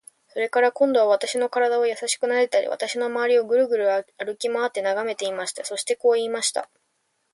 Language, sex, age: Japanese, female, 19-29